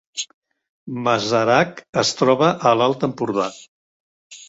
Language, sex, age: Catalan, male, 60-69